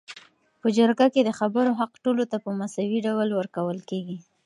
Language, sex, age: Pashto, female, 19-29